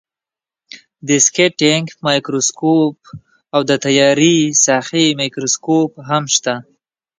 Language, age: Pashto, 19-29